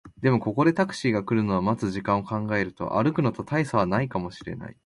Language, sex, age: Japanese, male, 19-29